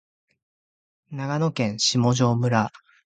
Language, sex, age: Japanese, male, 19-29